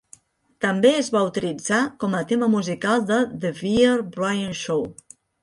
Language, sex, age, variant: Catalan, female, 50-59, Central